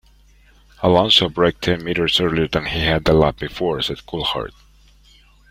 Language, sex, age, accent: English, male, 40-49, United States English